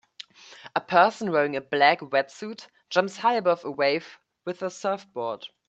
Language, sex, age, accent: English, male, 19-29, United States English